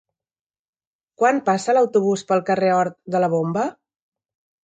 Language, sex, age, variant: Catalan, female, 40-49, Central